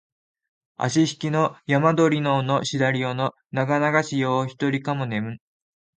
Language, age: Japanese, 19-29